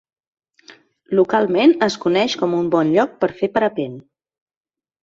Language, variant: Catalan, Central